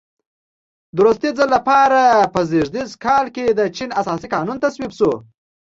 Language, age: Pashto, 19-29